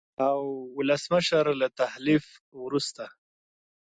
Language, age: Pashto, 30-39